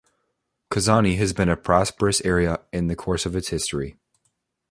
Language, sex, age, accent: English, male, 19-29, United States English